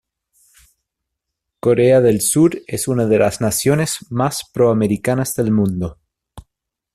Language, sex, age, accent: Spanish, male, 30-39, Chileno: Chile, Cuyo